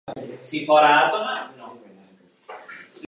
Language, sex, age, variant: Catalan, female, under 19, Alacantí